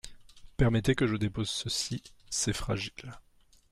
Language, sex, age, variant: French, male, 19-29, Français de métropole